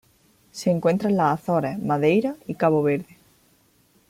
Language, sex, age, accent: Spanish, female, 19-29, España: Sur peninsular (Andalucia, Extremadura, Murcia)